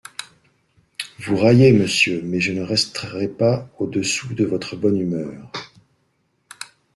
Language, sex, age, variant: French, male, 50-59, Français de métropole